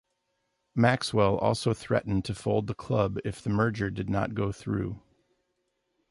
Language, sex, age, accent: English, male, 40-49, United States English